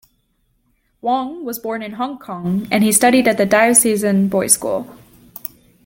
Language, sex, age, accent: English, female, 19-29, United States English